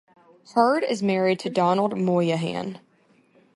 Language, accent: English, United States English